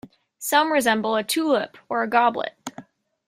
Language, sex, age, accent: English, female, under 19, United States English